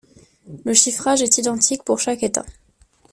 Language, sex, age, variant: French, female, 19-29, Français de métropole